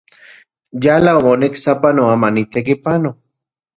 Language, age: Central Puebla Nahuatl, 30-39